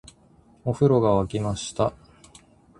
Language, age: Japanese, 19-29